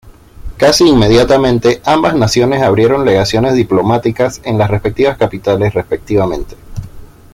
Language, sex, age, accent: Spanish, male, 19-29, Caribe: Cuba, Venezuela, Puerto Rico, República Dominicana, Panamá, Colombia caribeña, México caribeño, Costa del golfo de México